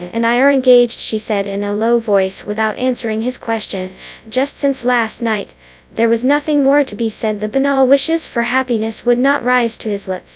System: TTS, FastPitch